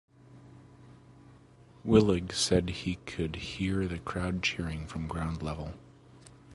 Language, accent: English, United States English